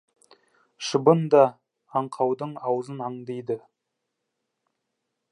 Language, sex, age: Kazakh, male, 19-29